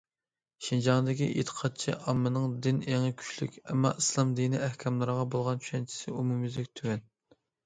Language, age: Uyghur, 19-29